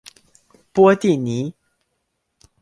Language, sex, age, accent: Chinese, male, under 19, 出生地：辽宁省